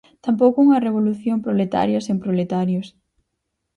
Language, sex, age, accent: Galician, female, 19-29, Central (gheada)